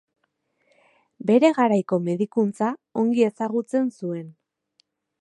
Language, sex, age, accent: Basque, female, 30-39, Erdialdekoa edo Nafarra (Gipuzkoa, Nafarroa)